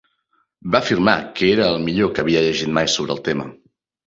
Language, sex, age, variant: Catalan, male, 30-39, Central